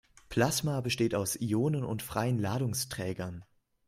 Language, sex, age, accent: German, male, 19-29, Deutschland Deutsch